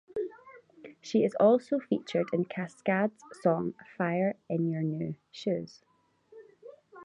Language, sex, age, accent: English, female, 19-29, Scottish English